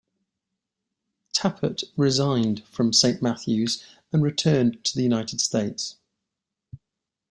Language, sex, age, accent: English, male, 40-49, England English